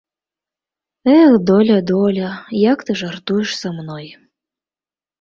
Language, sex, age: Belarusian, female, 30-39